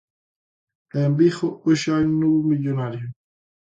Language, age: Galician, 19-29